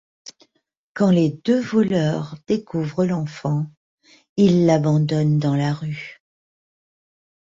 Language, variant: French, Français de métropole